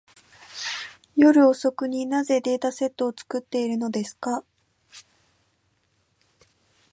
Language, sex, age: Japanese, female, 19-29